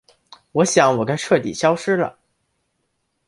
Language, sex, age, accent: Chinese, male, under 19, 出生地：辽宁省